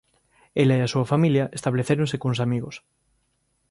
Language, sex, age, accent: Galician, male, 30-39, Normativo (estándar)